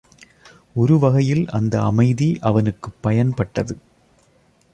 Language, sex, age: Tamil, male, 30-39